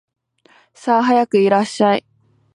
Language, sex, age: Japanese, female, 19-29